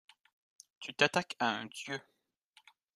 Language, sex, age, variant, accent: French, male, 19-29, Français d'Amérique du Nord, Français du Canada